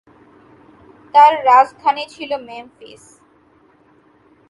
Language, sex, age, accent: Bengali, female, 19-29, শুদ্ধ বাংলা